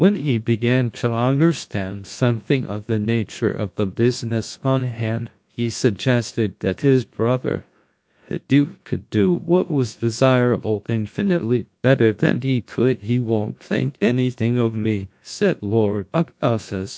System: TTS, GlowTTS